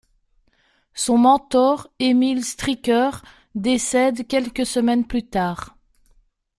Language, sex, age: French, female, 30-39